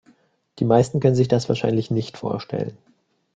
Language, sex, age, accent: German, male, 19-29, Deutschland Deutsch